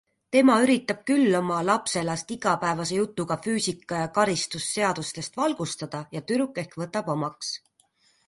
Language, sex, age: Estonian, female, 30-39